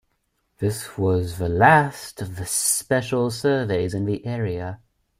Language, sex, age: English, male, 19-29